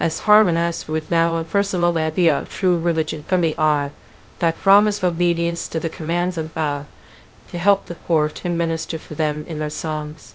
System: TTS, VITS